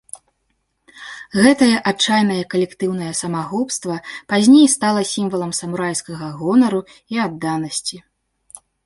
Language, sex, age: Belarusian, female, 19-29